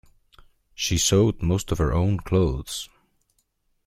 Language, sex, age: English, male, 19-29